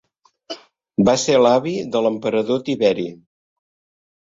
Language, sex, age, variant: Catalan, male, 60-69, Central